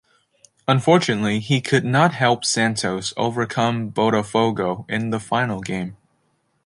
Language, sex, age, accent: English, male, 19-29, United States English